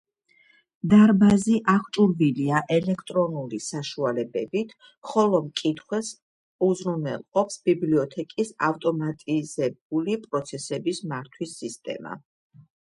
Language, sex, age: Georgian, female, 50-59